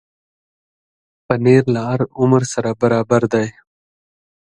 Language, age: Pashto, 19-29